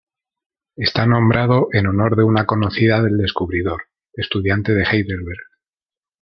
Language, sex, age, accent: Spanish, male, 30-39, España: Centro-Sur peninsular (Madrid, Toledo, Castilla-La Mancha)